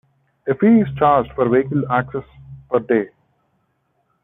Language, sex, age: English, male, 30-39